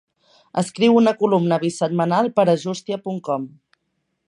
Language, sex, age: Catalan, female, 19-29